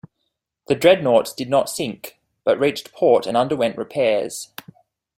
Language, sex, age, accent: English, male, 19-29, Australian English